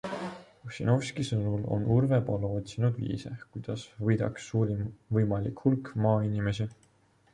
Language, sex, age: Estonian, male, 19-29